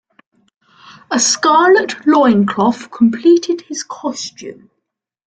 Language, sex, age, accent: English, male, under 19, England English